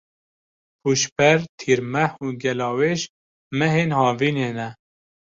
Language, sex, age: Kurdish, male, 19-29